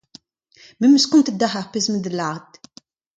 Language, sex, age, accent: Breton, female, 50-59, Kerneveg